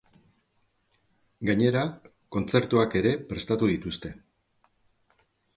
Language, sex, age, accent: Basque, male, 50-59, Mendebalekoa (Araba, Bizkaia, Gipuzkoako mendebaleko herri batzuk)